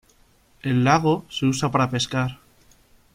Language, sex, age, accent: Spanish, male, 19-29, España: Centro-Sur peninsular (Madrid, Toledo, Castilla-La Mancha)